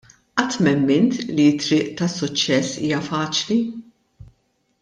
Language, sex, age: Maltese, female, 50-59